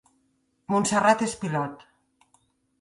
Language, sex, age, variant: Catalan, female, 50-59, Central